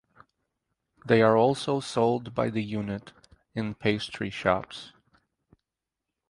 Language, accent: English, United States English